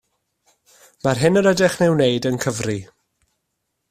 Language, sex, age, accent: Welsh, male, 30-39, Y Deyrnas Unedig Cymraeg